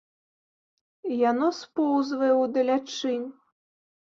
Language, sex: Belarusian, female